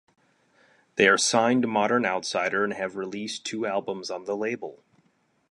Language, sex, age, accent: English, male, 30-39, United States English